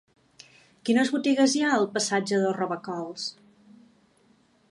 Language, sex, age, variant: Catalan, female, 40-49, Balear